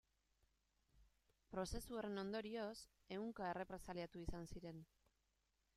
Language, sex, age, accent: Basque, female, 30-39, Mendebalekoa (Araba, Bizkaia, Gipuzkoako mendebaleko herri batzuk)